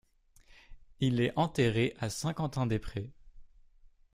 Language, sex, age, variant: French, female, 19-29, Français de métropole